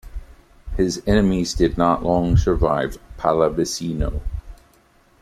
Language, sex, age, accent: English, male, 40-49, United States English